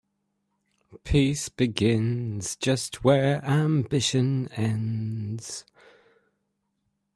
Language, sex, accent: English, male, England English